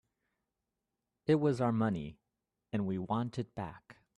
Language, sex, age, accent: English, male, 50-59, United States English